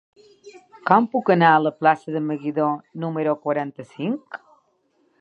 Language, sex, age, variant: Catalan, female, 40-49, Balear